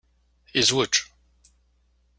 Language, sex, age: Kabyle, male, 40-49